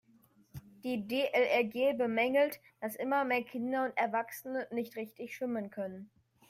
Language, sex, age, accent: German, male, under 19, Deutschland Deutsch